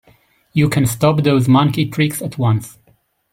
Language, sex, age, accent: English, male, 30-39, United States English